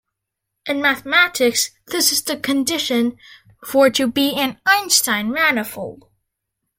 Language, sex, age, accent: English, male, under 19, United States English